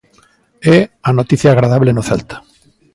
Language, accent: Galician, Oriental (común en zona oriental)